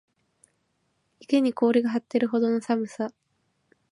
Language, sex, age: Japanese, female, 19-29